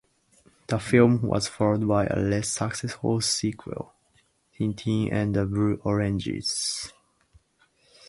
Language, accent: English, United States English